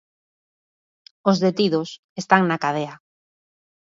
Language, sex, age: Galician, female, 40-49